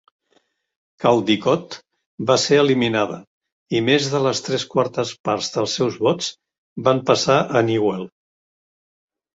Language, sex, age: Catalan, male, 60-69